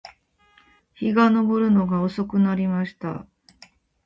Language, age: Japanese, 30-39